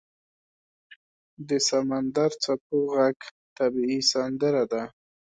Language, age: Pashto, 19-29